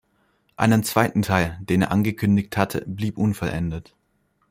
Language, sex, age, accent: German, male, 19-29, Deutschland Deutsch